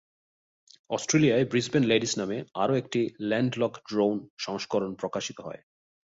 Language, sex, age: Bengali, male, 30-39